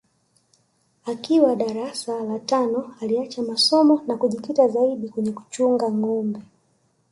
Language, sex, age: Swahili, female, 19-29